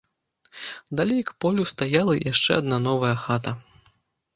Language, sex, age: Belarusian, male, 30-39